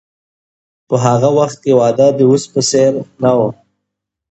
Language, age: Pashto, 19-29